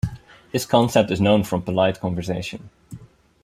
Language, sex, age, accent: English, male, 19-29, Dutch